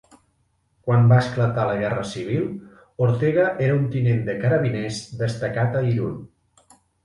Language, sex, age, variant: Catalan, male, 40-49, Central